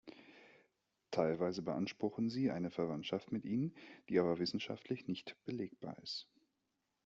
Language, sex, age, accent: German, male, 30-39, Deutschland Deutsch